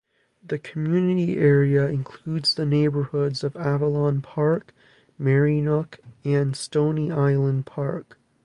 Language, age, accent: English, 19-29, United States English